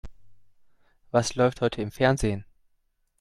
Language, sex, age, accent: German, male, 19-29, Deutschland Deutsch